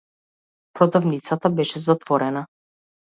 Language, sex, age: Macedonian, female, 30-39